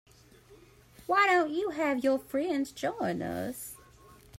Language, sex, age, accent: English, female, 30-39, United States English